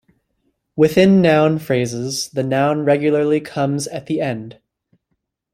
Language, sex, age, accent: English, male, 19-29, United States English